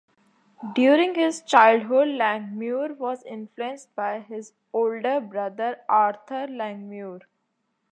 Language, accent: English, India and South Asia (India, Pakistan, Sri Lanka)